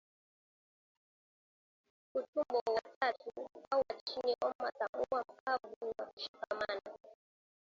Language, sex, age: Swahili, female, 19-29